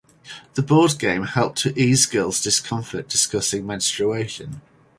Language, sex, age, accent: English, male, 40-49, England English